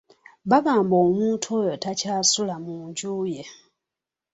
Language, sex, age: Ganda, female, 30-39